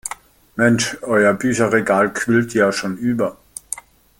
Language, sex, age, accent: German, male, 50-59, Deutschland Deutsch